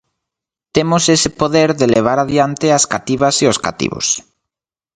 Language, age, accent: Galician, 19-29, Oriental (común en zona oriental)